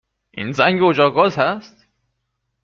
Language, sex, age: Persian, male, 19-29